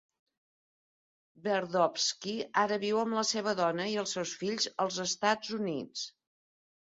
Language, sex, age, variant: Catalan, female, 60-69, Central